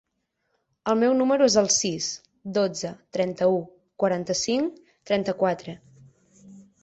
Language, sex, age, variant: Catalan, female, 19-29, Central